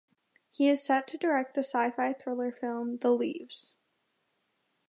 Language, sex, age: English, female, 19-29